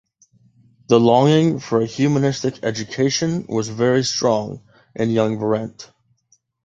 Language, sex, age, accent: English, male, 40-49, United States English